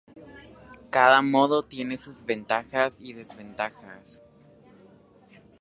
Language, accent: Spanish, América central